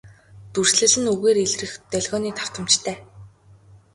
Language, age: Mongolian, 19-29